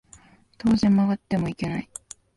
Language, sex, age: Japanese, female, 19-29